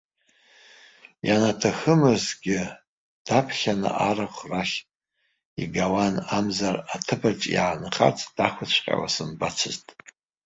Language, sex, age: Abkhazian, male, 60-69